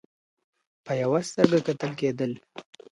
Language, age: Pashto, 19-29